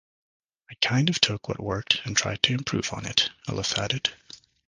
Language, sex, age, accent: English, male, 19-29, United States English